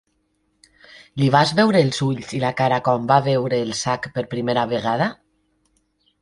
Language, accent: Catalan, valencià